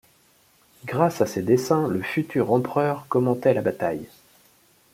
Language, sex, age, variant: French, male, 30-39, Français de métropole